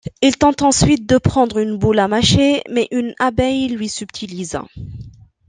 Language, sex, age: French, female, 30-39